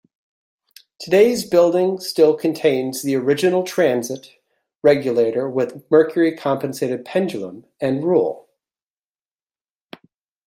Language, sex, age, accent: English, male, 40-49, United States English